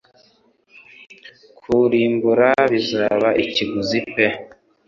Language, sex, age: Kinyarwanda, male, 19-29